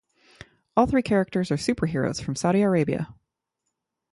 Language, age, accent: English, 30-39, United States English